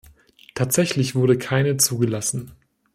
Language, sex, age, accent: German, male, 19-29, Deutschland Deutsch